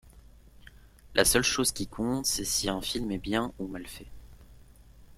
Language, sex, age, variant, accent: French, male, 19-29, Français d'Europe, Français de Belgique